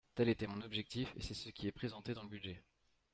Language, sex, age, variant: French, male, 19-29, Français de métropole